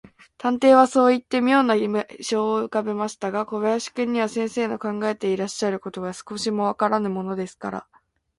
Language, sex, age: Japanese, female, 19-29